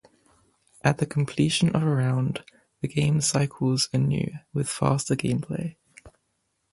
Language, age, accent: English, 19-29, England English